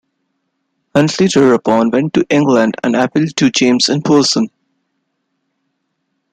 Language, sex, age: English, male, 19-29